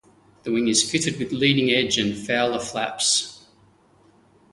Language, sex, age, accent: English, male, 40-49, Australian English